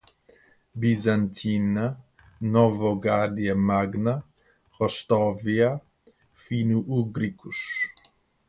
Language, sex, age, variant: Portuguese, male, 40-49, Portuguese (Portugal)